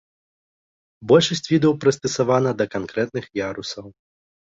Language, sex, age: Belarusian, male, 19-29